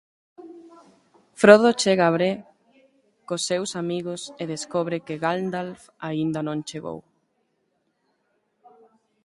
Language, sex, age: Galician, female, 19-29